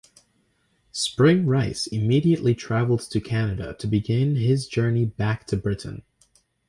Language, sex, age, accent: English, male, under 19, United States English